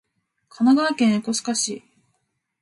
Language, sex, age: Japanese, female, 19-29